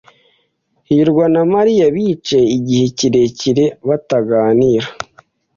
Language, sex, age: Kinyarwanda, male, 19-29